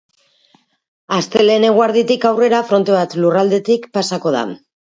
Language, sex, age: Basque, female, 40-49